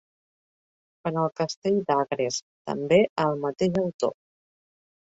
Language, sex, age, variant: Catalan, female, 40-49, Central